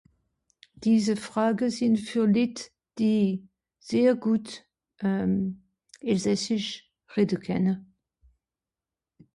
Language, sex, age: Swiss German, female, 60-69